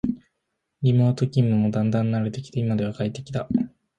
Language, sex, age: Japanese, male, under 19